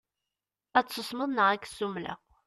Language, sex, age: Kabyle, female, 19-29